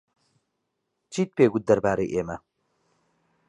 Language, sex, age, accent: Central Kurdish, male, 30-39, سۆرانی